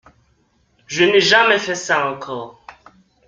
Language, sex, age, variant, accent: French, male, 19-29, Français d'Amérique du Nord, Français du Canada